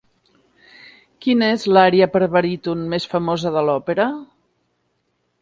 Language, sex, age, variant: Catalan, female, 50-59, Central